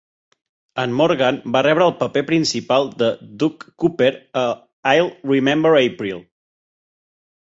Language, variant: Catalan, Central